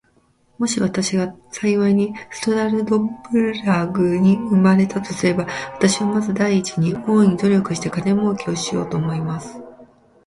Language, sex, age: Japanese, female, 40-49